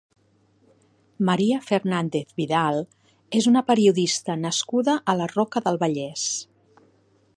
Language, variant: Catalan, Nord-Occidental